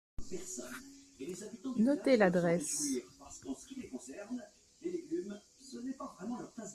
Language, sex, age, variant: French, female, 19-29, Français de métropole